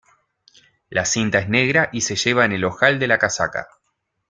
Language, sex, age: Spanish, male, 19-29